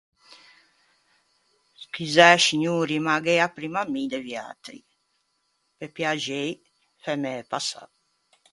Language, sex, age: Ligurian, female, 60-69